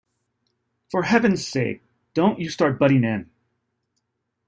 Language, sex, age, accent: English, male, 30-39, United States English